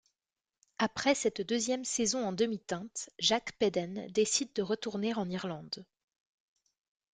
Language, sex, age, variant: French, female, 19-29, Français de métropole